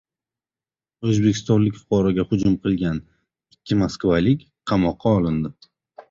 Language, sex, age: Uzbek, male, 30-39